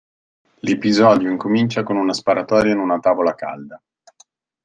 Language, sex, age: Italian, male, 40-49